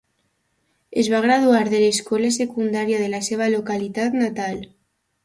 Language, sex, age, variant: Catalan, female, under 19, Alacantí